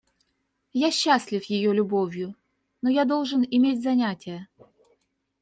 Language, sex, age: Russian, female, 40-49